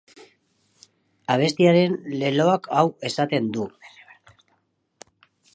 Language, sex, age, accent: Basque, male, 40-49, Mendebalekoa (Araba, Bizkaia, Gipuzkoako mendebaleko herri batzuk)